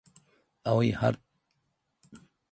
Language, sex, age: Japanese, male, 70-79